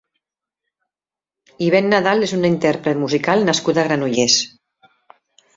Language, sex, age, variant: Catalan, female, 50-59, Central